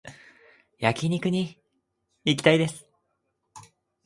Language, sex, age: Japanese, male, 19-29